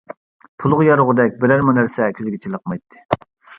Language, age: Uyghur, 30-39